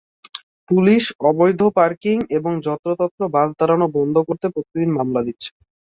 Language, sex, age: Bengali, male, under 19